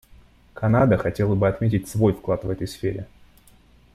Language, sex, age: Russian, male, 19-29